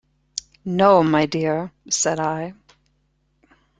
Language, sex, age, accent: English, female, 50-59, United States English